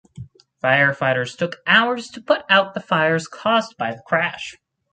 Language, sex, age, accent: English, male, under 19, United States English